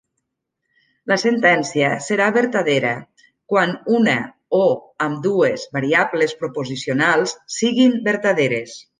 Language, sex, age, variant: Catalan, female, 40-49, Nord-Occidental